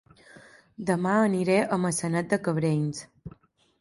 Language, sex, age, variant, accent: Catalan, female, 19-29, Balear, mallorquí